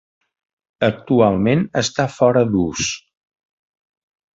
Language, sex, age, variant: Catalan, male, 60-69, Central